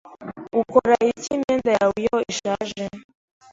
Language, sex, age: Kinyarwanda, female, 19-29